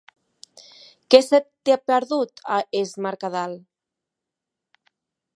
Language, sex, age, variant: Catalan, female, 19-29, Central